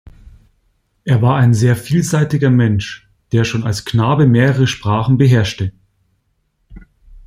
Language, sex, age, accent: German, male, 30-39, Deutschland Deutsch